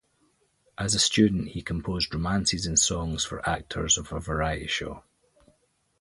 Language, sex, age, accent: English, male, 40-49, Scottish English